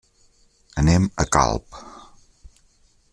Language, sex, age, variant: Catalan, male, 50-59, Central